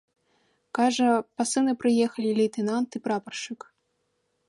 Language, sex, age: Belarusian, female, 19-29